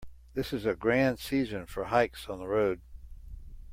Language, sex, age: English, male, 70-79